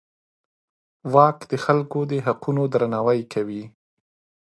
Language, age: Pashto, 30-39